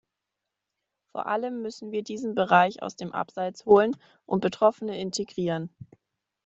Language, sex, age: German, female, 19-29